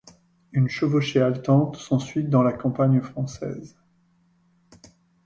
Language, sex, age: French, male, 50-59